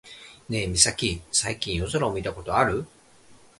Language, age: Japanese, 40-49